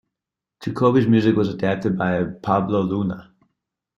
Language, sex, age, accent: English, male, 30-39, United States English